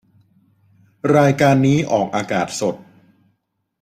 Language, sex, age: Thai, male, 30-39